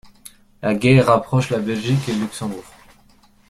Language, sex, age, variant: French, male, 19-29, Français de métropole